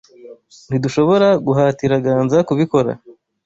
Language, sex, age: Kinyarwanda, male, 19-29